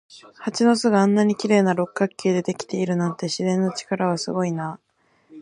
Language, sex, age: Japanese, female, 19-29